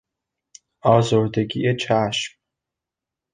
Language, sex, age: Persian, male, under 19